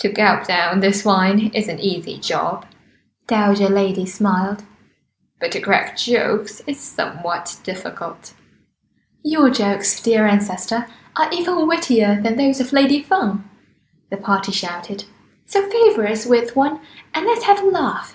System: none